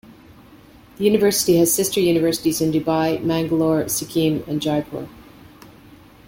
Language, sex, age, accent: English, female, 50-59, Canadian English